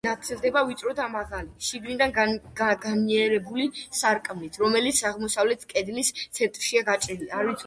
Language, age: Georgian, under 19